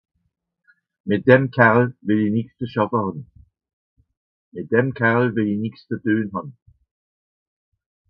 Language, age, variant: Swiss German, 60-69, Nordniederàlemmànisch (Rishoffe, Zàwere, Bùsswìller, Hawenau, Brüemt, Stroossbùri, Molse, Dàmbàch, Schlettstàtt, Pfàlzbùri usw.)